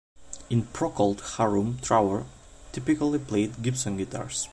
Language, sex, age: English, male, 19-29